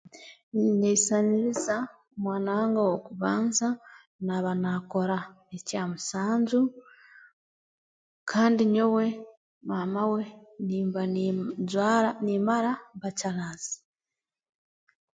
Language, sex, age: Tooro, female, 19-29